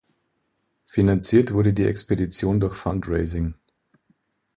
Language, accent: German, Deutschland Deutsch